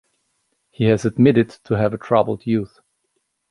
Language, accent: English, United States English